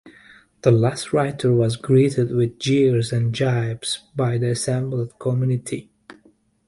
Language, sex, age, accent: English, male, 30-39, England English